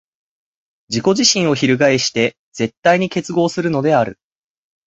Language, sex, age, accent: Japanese, male, 19-29, 標準語